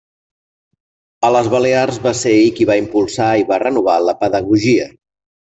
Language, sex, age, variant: Catalan, male, 40-49, Central